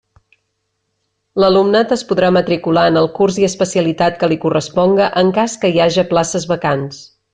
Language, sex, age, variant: Catalan, female, 30-39, Central